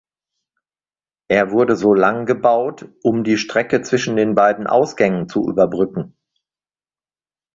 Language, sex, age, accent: German, male, 50-59, Deutschland Deutsch